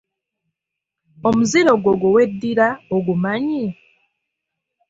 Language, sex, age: Ganda, female, 19-29